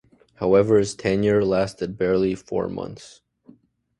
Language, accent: English, Canadian English